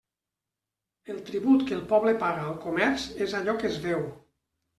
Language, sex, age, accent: Catalan, male, 50-59, valencià